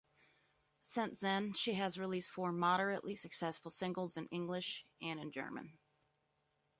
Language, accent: English, United States English